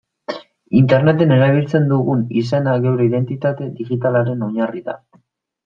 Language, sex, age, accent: Basque, male, 19-29, Mendebalekoa (Araba, Bizkaia, Gipuzkoako mendebaleko herri batzuk)